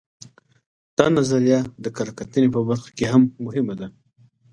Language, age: Pashto, 40-49